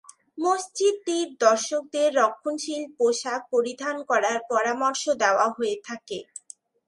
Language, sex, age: Bengali, female, under 19